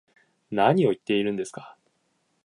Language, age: Japanese, 19-29